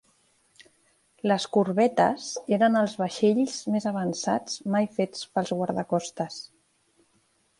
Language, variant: Catalan, Central